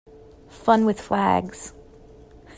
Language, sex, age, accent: English, female, 19-29, United States English